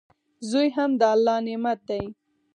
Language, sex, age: Pashto, female, under 19